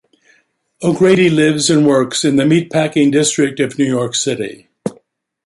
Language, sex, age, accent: English, male, 80-89, United States English